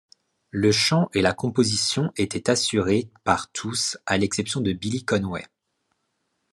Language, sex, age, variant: French, male, 19-29, Français de métropole